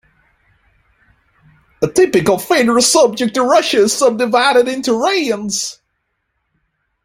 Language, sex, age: English, male, 40-49